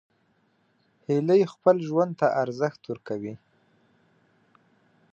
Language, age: Pashto, 30-39